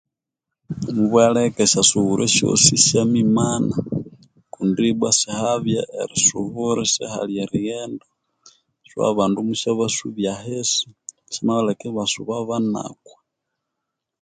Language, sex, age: Konzo, male, 30-39